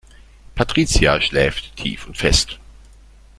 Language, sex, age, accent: German, male, 40-49, Deutschland Deutsch